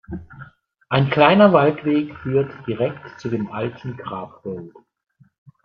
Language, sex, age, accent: German, male, 50-59, Deutschland Deutsch